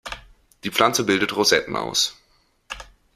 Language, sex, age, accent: German, male, 19-29, Deutschland Deutsch